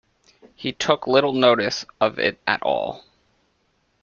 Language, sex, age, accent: English, male, 19-29, United States English